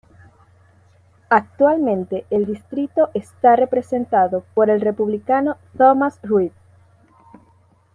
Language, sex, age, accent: Spanish, female, 19-29, Caribe: Cuba, Venezuela, Puerto Rico, República Dominicana, Panamá, Colombia caribeña, México caribeño, Costa del golfo de México